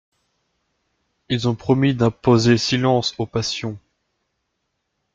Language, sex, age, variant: French, male, 19-29, Français de métropole